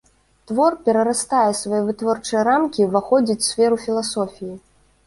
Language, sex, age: Belarusian, female, 19-29